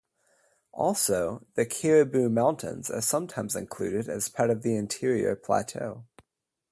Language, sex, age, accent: English, male, 30-39, United States English